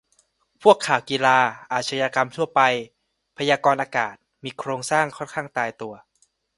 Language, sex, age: Thai, male, 19-29